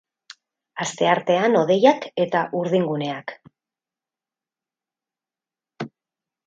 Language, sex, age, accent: Basque, female, 50-59, Mendebalekoa (Araba, Bizkaia, Gipuzkoako mendebaleko herri batzuk)